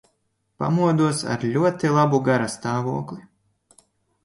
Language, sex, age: Latvian, male, 19-29